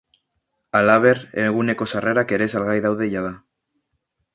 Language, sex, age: Basque, male, under 19